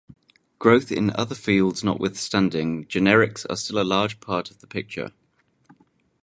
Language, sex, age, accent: English, male, 19-29, England English